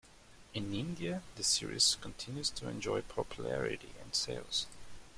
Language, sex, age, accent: English, male, 19-29, United States English